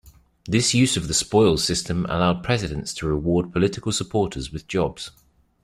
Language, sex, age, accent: English, male, 30-39, England English